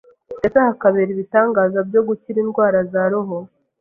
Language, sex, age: Kinyarwanda, female, 19-29